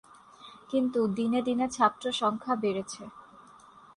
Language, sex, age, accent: Bengali, female, 19-29, Native